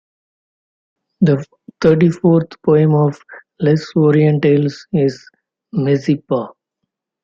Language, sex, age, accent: English, male, 30-39, India and South Asia (India, Pakistan, Sri Lanka)